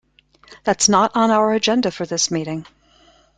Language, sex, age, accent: English, female, 50-59, United States English